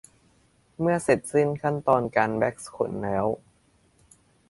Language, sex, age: Thai, male, under 19